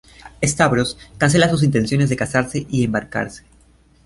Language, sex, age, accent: Spanish, male, under 19, Andino-Pacífico: Colombia, Perú, Ecuador, oeste de Bolivia y Venezuela andina